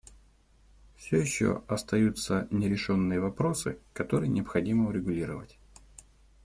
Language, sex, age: Russian, male, 30-39